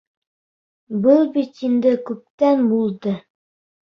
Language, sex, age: Bashkir, male, under 19